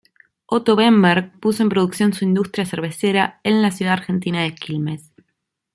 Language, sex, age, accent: Spanish, female, 19-29, Rioplatense: Argentina, Uruguay, este de Bolivia, Paraguay